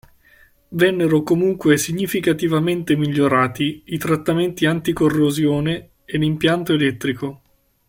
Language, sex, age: Italian, male, 19-29